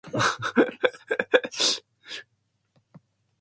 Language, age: English, 19-29